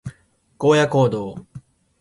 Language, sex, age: Japanese, male, 19-29